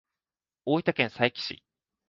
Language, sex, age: Japanese, male, 19-29